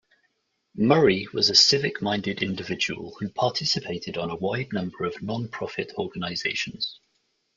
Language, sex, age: English, male, 30-39